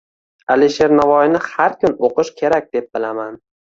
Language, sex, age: Uzbek, male, 19-29